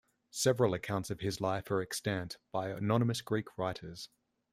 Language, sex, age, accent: English, male, 30-39, Australian English